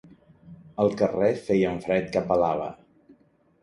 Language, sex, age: Catalan, male, 50-59